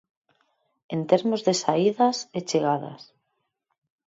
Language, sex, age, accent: Galician, female, 30-39, Normativo (estándar)